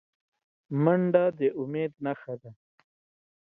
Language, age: Pashto, 30-39